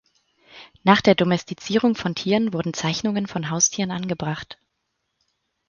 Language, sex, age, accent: German, female, 30-39, Deutschland Deutsch